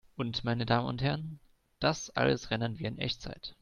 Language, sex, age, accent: German, male, 19-29, Deutschland Deutsch